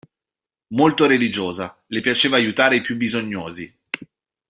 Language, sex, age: Italian, male, 30-39